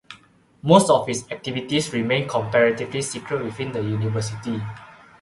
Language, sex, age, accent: English, male, 19-29, Malaysian English